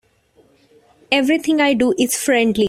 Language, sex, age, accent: English, female, 19-29, India and South Asia (India, Pakistan, Sri Lanka)